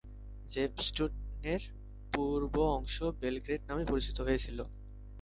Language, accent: Bengali, Bangla